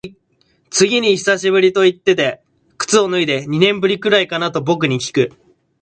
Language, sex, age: Japanese, male, 19-29